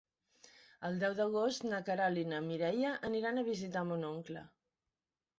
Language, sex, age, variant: Catalan, female, 60-69, Central